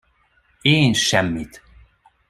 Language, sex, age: Hungarian, male, 30-39